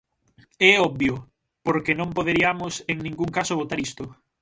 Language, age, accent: Galician, 19-29, Normativo (estándar)